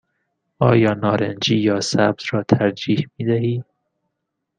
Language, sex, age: Persian, male, 19-29